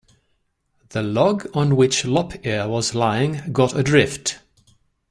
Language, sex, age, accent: English, male, 40-49, England English